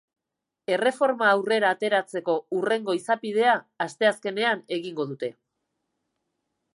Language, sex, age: Basque, female, 40-49